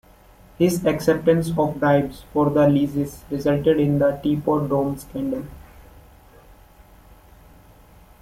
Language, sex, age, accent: English, male, 19-29, India and South Asia (India, Pakistan, Sri Lanka)